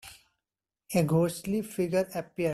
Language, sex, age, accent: English, male, 19-29, India and South Asia (India, Pakistan, Sri Lanka)